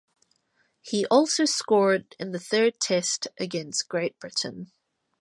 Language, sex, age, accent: English, female, 30-39, New Zealand English